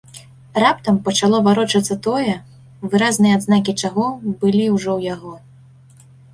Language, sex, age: Belarusian, female, 19-29